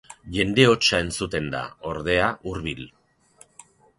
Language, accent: Basque, Erdialdekoa edo Nafarra (Gipuzkoa, Nafarroa)